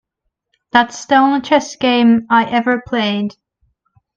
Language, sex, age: English, female, under 19